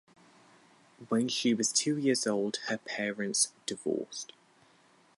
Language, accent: English, England English